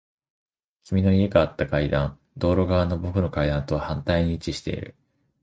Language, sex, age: Japanese, male, under 19